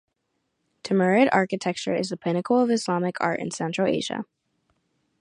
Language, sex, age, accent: English, female, under 19, United States English